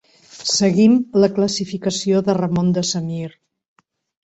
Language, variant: Catalan, Central